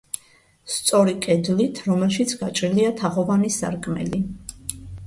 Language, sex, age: Georgian, female, 50-59